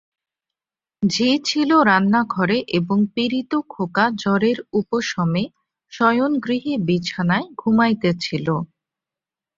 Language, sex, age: Bengali, female, 19-29